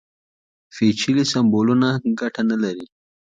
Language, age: Pashto, 19-29